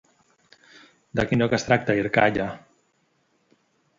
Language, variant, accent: Catalan, Central, central